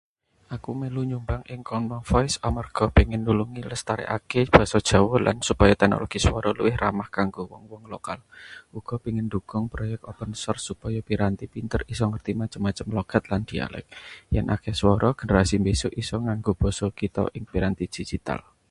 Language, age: Javanese, 30-39